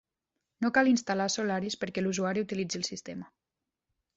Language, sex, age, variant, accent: Catalan, female, 19-29, Nord-Occidental, Tortosí